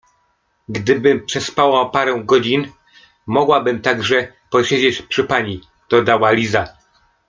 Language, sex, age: Polish, male, 40-49